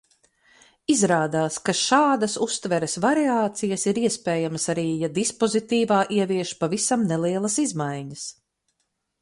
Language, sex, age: Latvian, female, 50-59